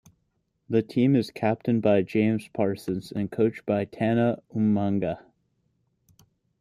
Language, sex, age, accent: English, male, 19-29, United States English